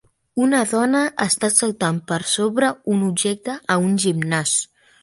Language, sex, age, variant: Catalan, male, under 19, Central